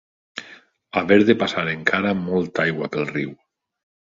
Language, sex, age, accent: Catalan, male, 40-49, valencià